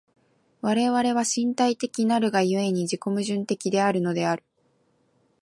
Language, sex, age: Japanese, female, 19-29